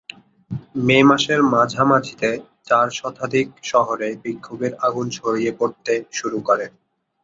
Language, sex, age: Bengali, male, 19-29